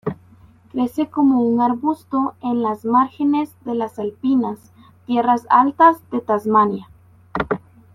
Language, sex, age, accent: Spanish, female, 19-29, América central